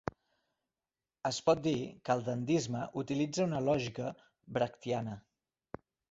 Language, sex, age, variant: Catalan, male, 40-49, Central